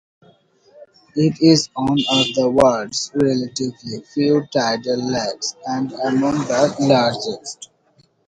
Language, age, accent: English, under 19, England English